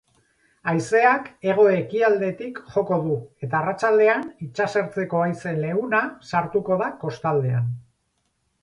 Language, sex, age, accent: Basque, male, 50-59, Mendebalekoa (Araba, Bizkaia, Gipuzkoako mendebaleko herri batzuk)